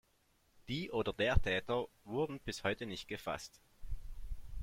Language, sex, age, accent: German, male, 30-39, Österreichisches Deutsch